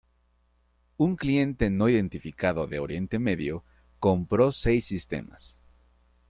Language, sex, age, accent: Spanish, male, 19-29, México